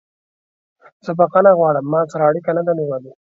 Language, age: Pashto, 19-29